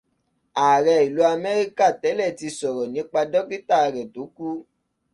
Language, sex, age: Yoruba, male, 19-29